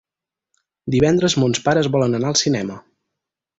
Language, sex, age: Catalan, male, 19-29